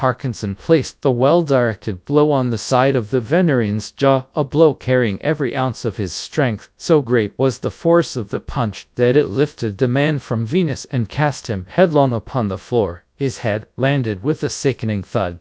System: TTS, GradTTS